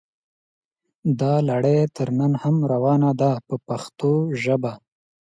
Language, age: Pashto, 19-29